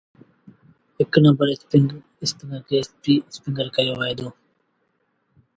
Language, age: Sindhi Bhil, 19-29